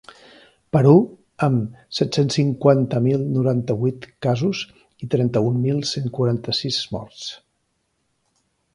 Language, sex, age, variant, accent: Catalan, male, 50-59, Central, central